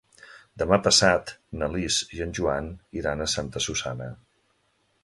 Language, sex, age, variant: Catalan, male, 40-49, Central